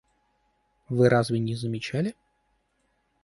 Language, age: Russian, 19-29